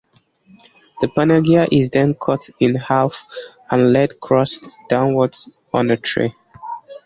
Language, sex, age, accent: English, male, 19-29, England English